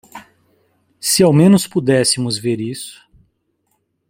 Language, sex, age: Portuguese, male, 40-49